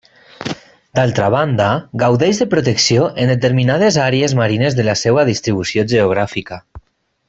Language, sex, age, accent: Catalan, male, 30-39, valencià; valencià meridional